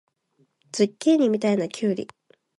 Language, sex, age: Japanese, female, 19-29